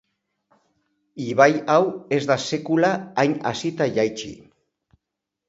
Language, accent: Basque, Mendebalekoa (Araba, Bizkaia, Gipuzkoako mendebaleko herri batzuk)